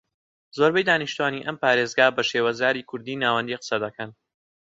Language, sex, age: Central Kurdish, male, under 19